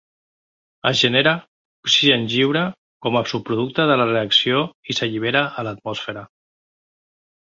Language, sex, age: Catalan, male, 50-59